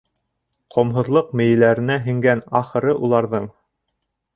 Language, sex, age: Bashkir, male, 30-39